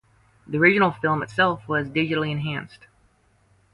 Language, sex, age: English, female, 19-29